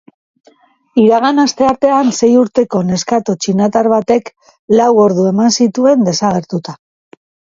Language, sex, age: Basque, female, 50-59